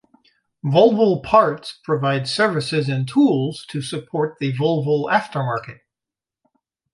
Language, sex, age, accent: English, male, 50-59, United States English